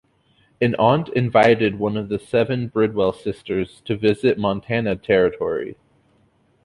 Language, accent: English, United States English